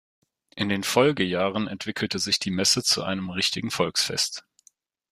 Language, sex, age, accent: German, male, 19-29, Deutschland Deutsch